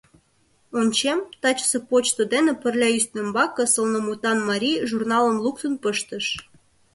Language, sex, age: Mari, female, 19-29